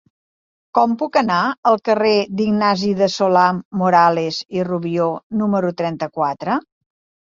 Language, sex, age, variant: Catalan, female, 60-69, Central